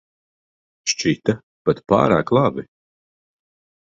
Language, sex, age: Latvian, male, 30-39